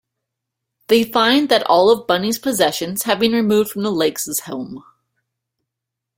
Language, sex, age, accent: English, female, 19-29, Canadian English